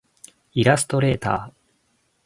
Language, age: Japanese, 19-29